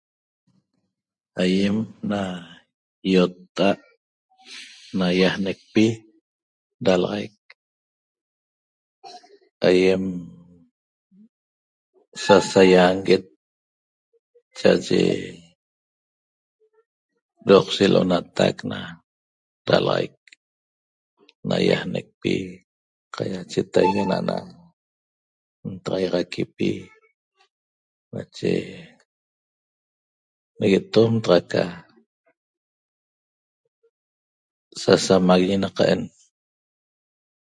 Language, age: Toba, 60-69